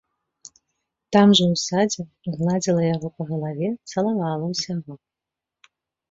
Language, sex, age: Belarusian, female, 30-39